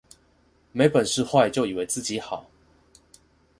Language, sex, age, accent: Chinese, male, 19-29, 出生地：臺中市